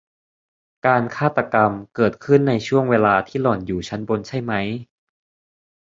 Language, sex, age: Thai, male, 19-29